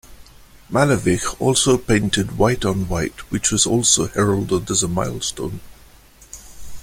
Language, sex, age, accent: English, male, 60-69, India and South Asia (India, Pakistan, Sri Lanka)